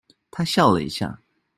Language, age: Chinese, 30-39